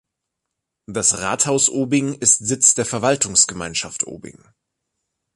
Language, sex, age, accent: German, male, 19-29, Deutschland Deutsch